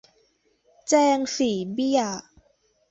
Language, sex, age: Thai, female, under 19